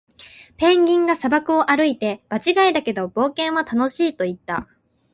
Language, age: Japanese, 19-29